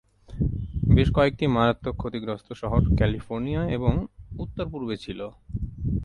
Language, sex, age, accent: Bengali, male, 19-29, Native